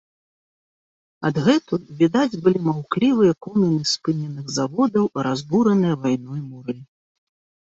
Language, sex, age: Belarusian, female, 40-49